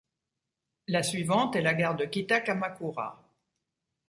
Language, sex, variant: French, female, Français de métropole